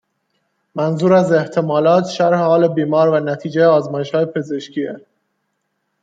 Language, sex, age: Persian, male, 19-29